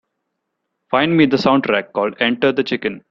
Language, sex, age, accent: English, male, 19-29, India and South Asia (India, Pakistan, Sri Lanka)